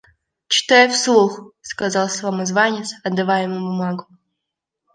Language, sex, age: Russian, female, under 19